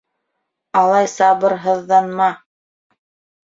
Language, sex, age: Bashkir, female, 30-39